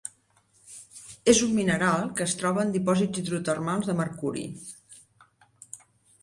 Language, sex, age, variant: Catalan, female, 60-69, Central